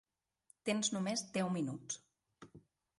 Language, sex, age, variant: Catalan, female, 30-39, Central